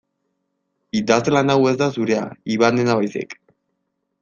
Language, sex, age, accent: Basque, male, 19-29, Erdialdekoa edo Nafarra (Gipuzkoa, Nafarroa)